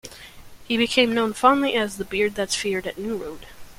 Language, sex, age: English, male, 19-29